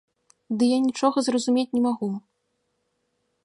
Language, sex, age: Belarusian, female, 19-29